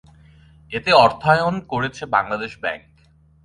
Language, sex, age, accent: Bengali, male, 19-29, Bangladeshi